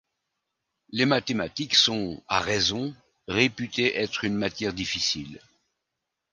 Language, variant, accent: French, Français d'Europe, Français de Belgique